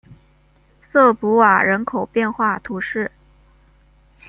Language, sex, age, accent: Chinese, female, 19-29, 出生地：江西省